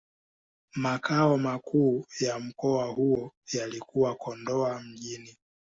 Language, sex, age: Swahili, male, 19-29